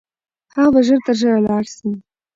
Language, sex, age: Pashto, female, 19-29